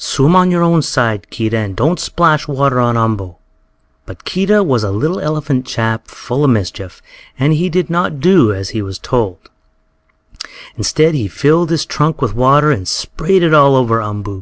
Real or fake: real